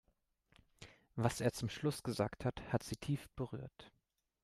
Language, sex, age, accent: German, male, under 19, Deutschland Deutsch